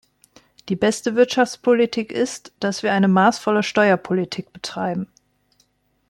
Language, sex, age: German, female, 30-39